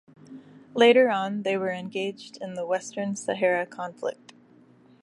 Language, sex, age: English, female, 40-49